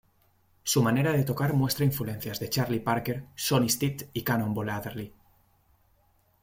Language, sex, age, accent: Spanish, male, 19-29, España: Norte peninsular (Asturias, Castilla y León, Cantabria, País Vasco, Navarra, Aragón, La Rioja, Guadalajara, Cuenca)